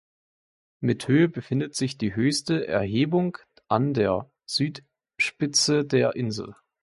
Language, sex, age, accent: German, male, 19-29, Deutschland Deutsch